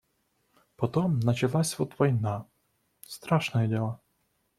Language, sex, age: Russian, male, 19-29